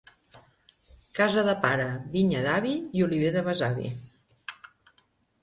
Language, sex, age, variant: Catalan, female, 60-69, Central